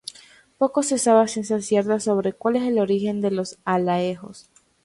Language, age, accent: Spanish, 19-29, Andino-Pacífico: Colombia, Perú, Ecuador, oeste de Bolivia y Venezuela andina